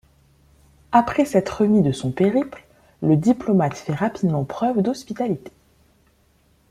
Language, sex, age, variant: French, female, 19-29, Français de métropole